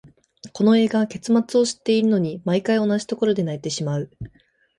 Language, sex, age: Japanese, female, 19-29